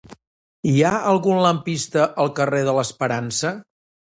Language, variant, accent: Catalan, Central, central